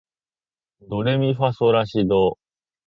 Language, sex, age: Japanese, male, under 19